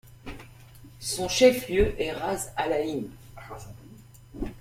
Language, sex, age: French, female, 50-59